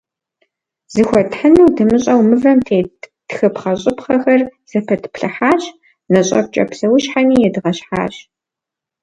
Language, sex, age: Kabardian, female, 19-29